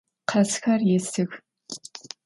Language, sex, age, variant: Adyghe, female, 19-29, Адыгабзэ (Кирил, пстэумэ зэдыряе)